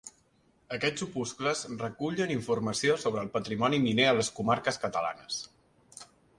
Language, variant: Catalan, Central